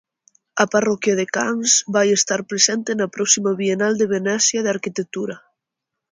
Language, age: Galician, 19-29